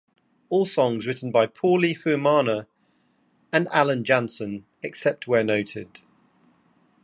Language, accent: English, England English